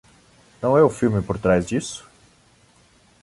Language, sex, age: Portuguese, male, 19-29